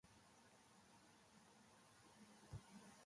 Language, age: Basque, under 19